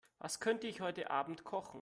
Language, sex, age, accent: German, male, 19-29, Deutschland Deutsch